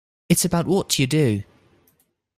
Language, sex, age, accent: English, male, 19-29, United States English